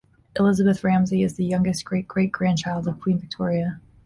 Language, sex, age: English, female, 19-29